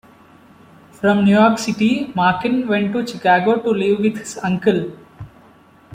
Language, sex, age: English, male, 19-29